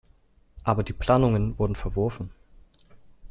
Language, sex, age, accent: German, male, under 19, Deutschland Deutsch